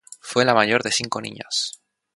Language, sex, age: Spanish, male, 19-29